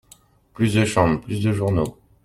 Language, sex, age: French, male, 30-39